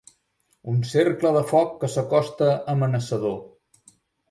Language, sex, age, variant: Catalan, male, 40-49, Central